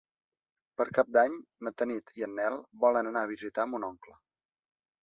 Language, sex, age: Catalan, male, 19-29